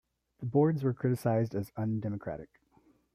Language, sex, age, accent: English, male, 30-39, United States English